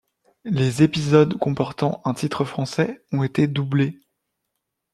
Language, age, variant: French, 19-29, Français de métropole